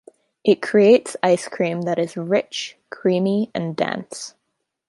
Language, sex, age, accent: English, female, under 19, United States English